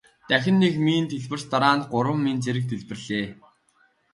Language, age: Mongolian, 19-29